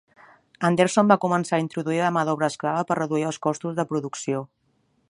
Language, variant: Catalan, Nord-Occidental